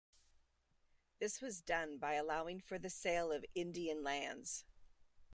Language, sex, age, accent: English, female, 50-59, United States English